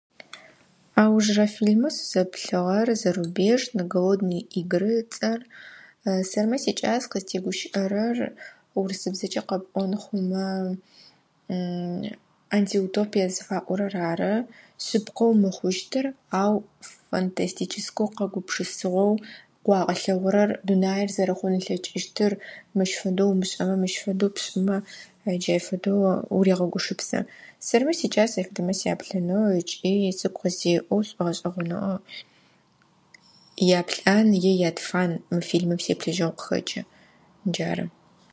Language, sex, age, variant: Adyghe, female, 19-29, Адыгабзэ (Кирил, пстэумэ зэдыряе)